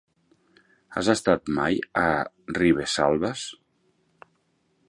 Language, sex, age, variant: Catalan, male, 40-49, Central